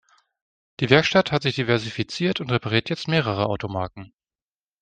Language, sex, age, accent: German, male, 30-39, Deutschland Deutsch